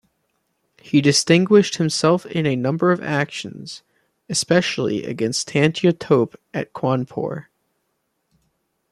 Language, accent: English, United States English